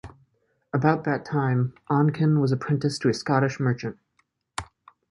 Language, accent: English, United States English